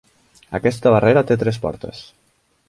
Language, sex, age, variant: Catalan, male, 19-29, Central